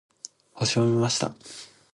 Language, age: Japanese, 19-29